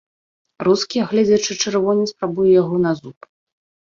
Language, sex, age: Belarusian, female, 30-39